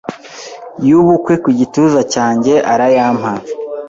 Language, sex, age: Kinyarwanda, male, 19-29